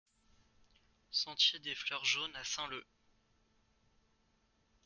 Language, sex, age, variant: French, male, 19-29, Français de métropole